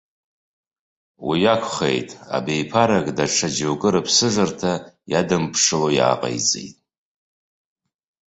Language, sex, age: Abkhazian, male, 40-49